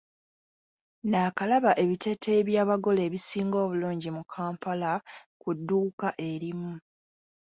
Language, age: Ganda, 30-39